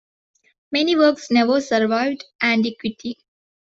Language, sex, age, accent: English, female, 19-29, India and South Asia (India, Pakistan, Sri Lanka)